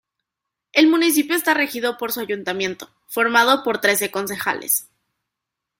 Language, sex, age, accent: Spanish, female, 19-29, México